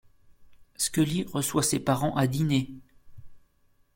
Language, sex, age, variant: French, male, 50-59, Français de métropole